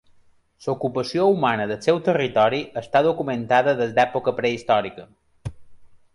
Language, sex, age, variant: Catalan, male, 30-39, Balear